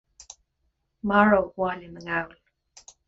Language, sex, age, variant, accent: Irish, female, 30-39, Gaeilge Chonnacht, Cainteoir líofa, ní ó dhúchas